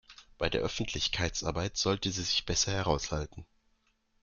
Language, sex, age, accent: German, male, 19-29, Deutschland Deutsch